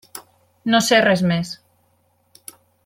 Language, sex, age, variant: Catalan, female, 19-29, Central